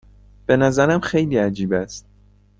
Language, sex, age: Persian, male, 19-29